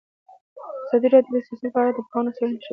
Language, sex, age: Pashto, female, 19-29